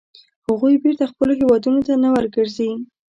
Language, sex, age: Pashto, female, under 19